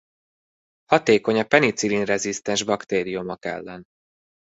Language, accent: Hungarian, budapesti